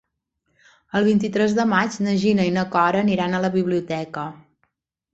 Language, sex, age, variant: Catalan, female, 40-49, Balear